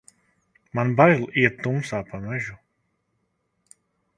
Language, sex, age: Latvian, male, 30-39